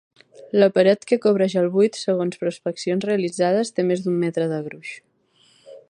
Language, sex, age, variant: Catalan, female, 30-39, Balear